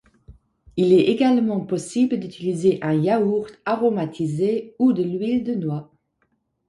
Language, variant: French, Français d'Europe